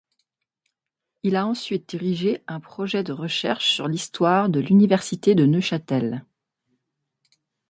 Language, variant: French, Français de métropole